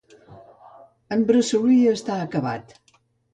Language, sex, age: Catalan, female, 70-79